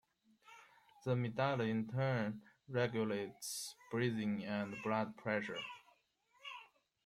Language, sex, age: English, male, 30-39